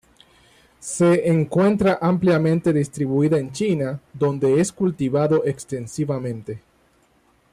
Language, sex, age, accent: Spanish, male, 30-39, Caribe: Cuba, Venezuela, Puerto Rico, República Dominicana, Panamá, Colombia caribeña, México caribeño, Costa del golfo de México